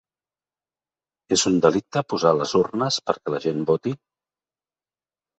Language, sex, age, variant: Catalan, male, 50-59, Central